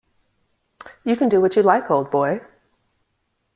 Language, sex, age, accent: English, female, 40-49, United States English